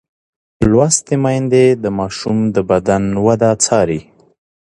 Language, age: Pashto, 30-39